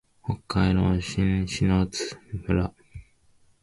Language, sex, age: Japanese, male, 19-29